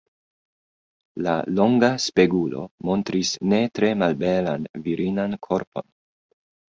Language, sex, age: Esperanto, male, 19-29